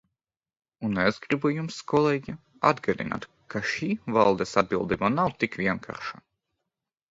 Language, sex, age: Latvian, male, 19-29